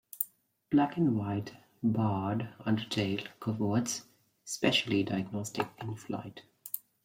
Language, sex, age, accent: English, male, 19-29, India and South Asia (India, Pakistan, Sri Lanka)